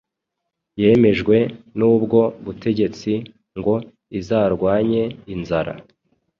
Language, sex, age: Kinyarwanda, male, 30-39